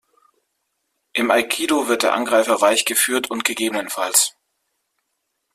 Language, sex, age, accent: German, male, 30-39, Deutschland Deutsch